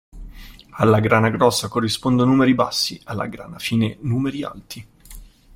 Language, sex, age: Italian, male, 19-29